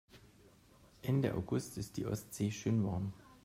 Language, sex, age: German, male, 30-39